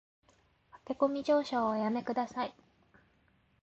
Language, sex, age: Japanese, female, 19-29